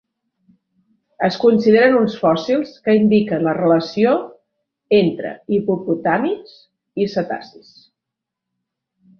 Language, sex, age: Catalan, female, 50-59